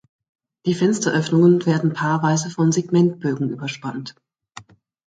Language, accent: German, Deutschland Deutsch